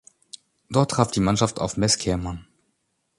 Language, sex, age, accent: German, male, 30-39, Deutschland Deutsch